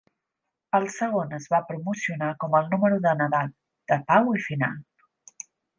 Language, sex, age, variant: Catalan, female, 30-39, Central